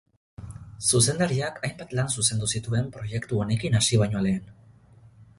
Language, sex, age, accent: Basque, male, 19-29, Mendebalekoa (Araba, Bizkaia, Gipuzkoako mendebaleko herri batzuk)